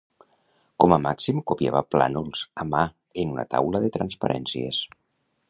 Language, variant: Catalan, Nord-Occidental